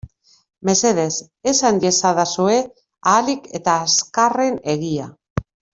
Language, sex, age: Basque, female, 40-49